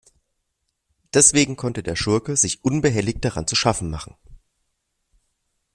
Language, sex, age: German, male, 30-39